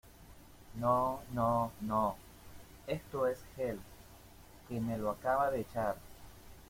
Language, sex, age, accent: Spanish, male, 30-39, Caribe: Cuba, Venezuela, Puerto Rico, República Dominicana, Panamá, Colombia caribeña, México caribeño, Costa del golfo de México